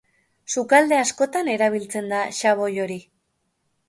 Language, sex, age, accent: Basque, female, 30-39, Erdialdekoa edo Nafarra (Gipuzkoa, Nafarroa)